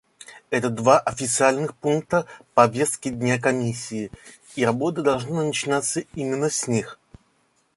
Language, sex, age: Russian, male, 19-29